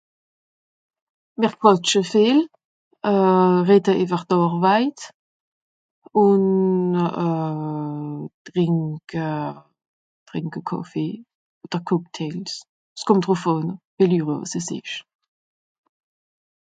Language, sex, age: Swiss German, female, 30-39